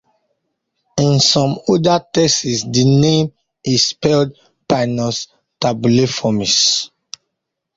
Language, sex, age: English, male, 30-39